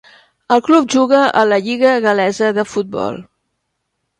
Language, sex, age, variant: Catalan, female, 70-79, Central